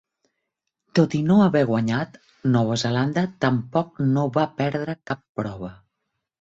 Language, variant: Catalan, Central